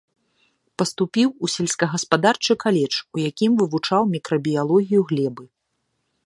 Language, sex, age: Belarusian, female, 30-39